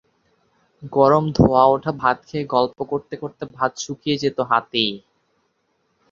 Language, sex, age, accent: Bengali, male, under 19, প্রমিত